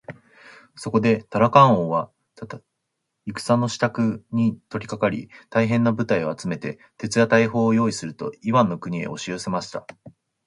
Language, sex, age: Japanese, male, 19-29